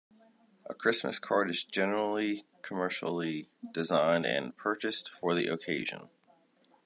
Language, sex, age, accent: English, male, 19-29, United States English